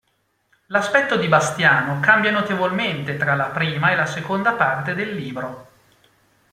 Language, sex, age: Italian, male, 40-49